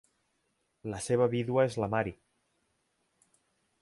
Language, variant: Catalan, Central